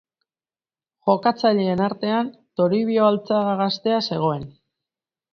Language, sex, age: Basque, female, 50-59